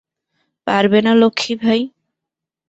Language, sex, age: Bengali, female, 19-29